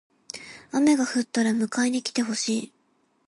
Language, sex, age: Japanese, female, 19-29